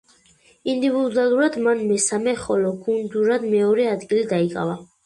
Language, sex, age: Georgian, female, 19-29